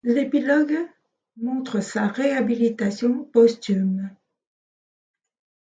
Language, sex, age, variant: French, female, 50-59, Français de métropole